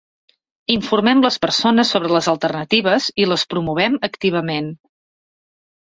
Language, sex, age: Catalan, female, 40-49